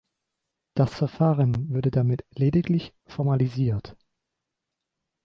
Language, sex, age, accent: German, male, 19-29, Deutschland Deutsch